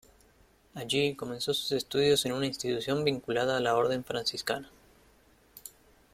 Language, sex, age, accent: Spanish, male, 19-29, Rioplatense: Argentina, Uruguay, este de Bolivia, Paraguay